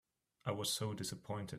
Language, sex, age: English, male, 19-29